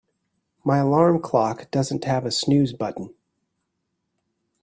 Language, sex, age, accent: English, male, 30-39, United States English